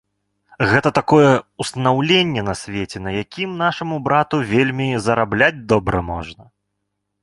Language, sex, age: Belarusian, male, 19-29